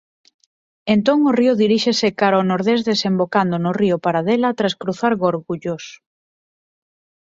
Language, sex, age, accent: Galician, female, 19-29, Normativo (estándar)